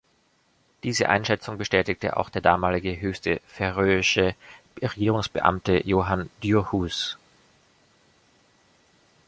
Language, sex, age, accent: German, male, 40-49, Deutschland Deutsch